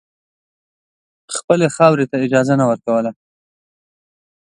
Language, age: Pashto, 30-39